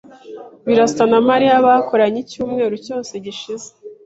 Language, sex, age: Kinyarwanda, female, 19-29